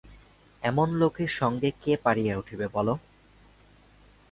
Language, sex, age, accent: Bengali, male, 19-29, শুদ্ধ